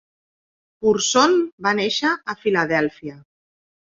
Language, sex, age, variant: Catalan, female, 40-49, Central